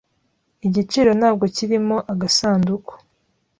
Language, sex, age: Kinyarwanda, female, 19-29